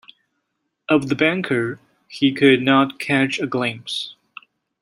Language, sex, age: English, male, 19-29